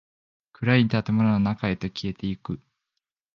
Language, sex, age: Japanese, male, 19-29